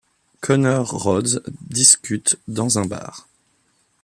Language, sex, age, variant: French, male, 30-39, Français de métropole